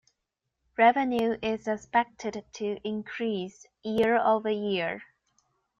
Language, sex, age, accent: English, female, 30-39, United States English